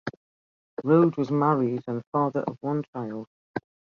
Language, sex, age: English, male, 50-59